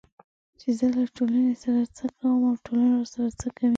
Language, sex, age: Pashto, female, 19-29